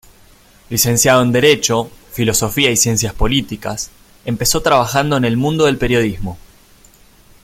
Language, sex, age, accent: Spanish, male, 19-29, Rioplatense: Argentina, Uruguay, este de Bolivia, Paraguay